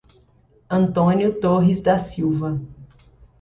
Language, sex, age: Portuguese, female, 30-39